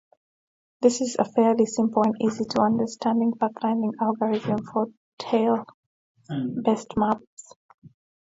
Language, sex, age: English, female, 19-29